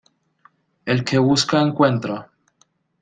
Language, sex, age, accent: Spanish, male, 30-39, Caribe: Cuba, Venezuela, Puerto Rico, República Dominicana, Panamá, Colombia caribeña, México caribeño, Costa del golfo de México